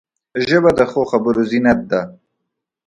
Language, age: Pashto, 19-29